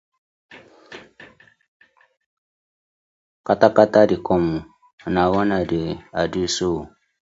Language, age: Nigerian Pidgin, 19-29